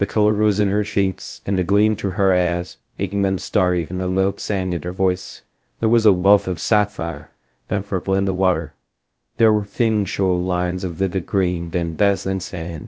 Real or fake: fake